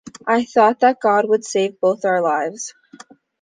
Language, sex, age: English, female, under 19